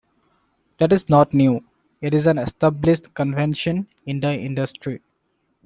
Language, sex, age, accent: English, male, 19-29, India and South Asia (India, Pakistan, Sri Lanka)